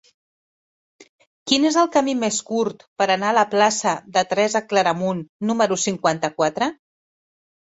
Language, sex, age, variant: Catalan, female, 50-59, Central